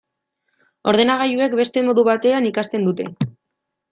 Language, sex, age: Basque, female, 19-29